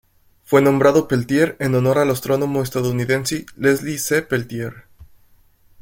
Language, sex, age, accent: Spanish, male, 19-29, México